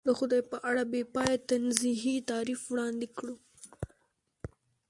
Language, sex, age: Pashto, female, under 19